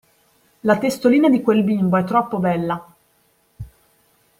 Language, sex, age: Italian, female, 30-39